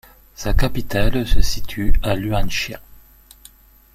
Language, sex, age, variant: French, male, 50-59, Français de métropole